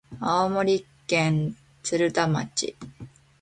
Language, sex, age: Japanese, female, 19-29